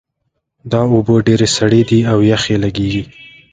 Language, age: Pashto, 19-29